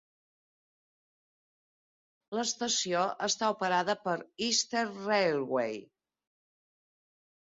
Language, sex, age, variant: Catalan, female, 60-69, Central